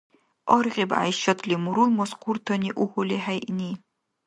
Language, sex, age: Dargwa, female, 19-29